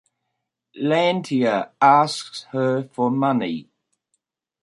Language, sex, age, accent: English, male, 70-79, Australian English